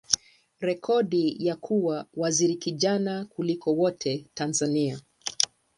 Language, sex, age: Swahili, female, 60-69